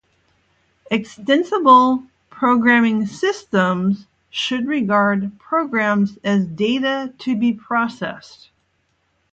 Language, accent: English, United States English